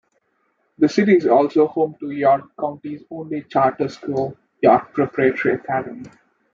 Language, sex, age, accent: English, male, 19-29, India and South Asia (India, Pakistan, Sri Lanka)